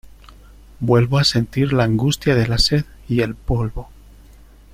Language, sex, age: Spanish, male, 30-39